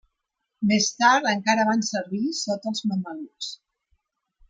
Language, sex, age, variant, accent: Catalan, female, 50-59, Nord-Occidental, Empordanès